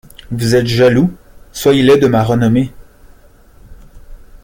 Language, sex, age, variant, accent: French, male, 19-29, Français d'Amérique du Nord, Français du Canada